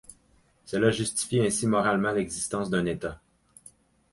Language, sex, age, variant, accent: French, male, 30-39, Français d'Amérique du Nord, Français du Canada